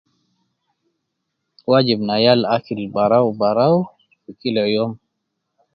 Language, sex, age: Nubi, male, 50-59